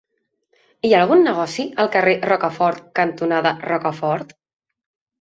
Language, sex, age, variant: Catalan, female, 19-29, Central